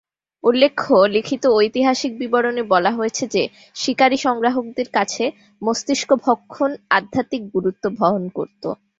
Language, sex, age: Bengali, female, 19-29